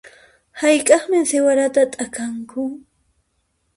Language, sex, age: Puno Quechua, female, 19-29